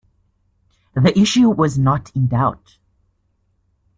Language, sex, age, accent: English, male, 19-29, Southern African (South Africa, Zimbabwe, Namibia)